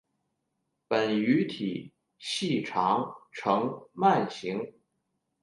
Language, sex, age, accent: Chinese, male, 50-59, 出生地：北京市; 普通话